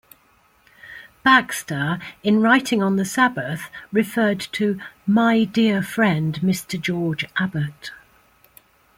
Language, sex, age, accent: English, female, 70-79, England English